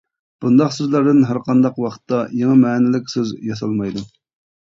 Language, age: Uyghur, 19-29